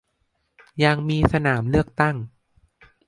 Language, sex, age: Thai, male, under 19